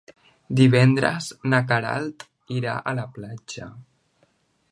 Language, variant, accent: Catalan, Central, central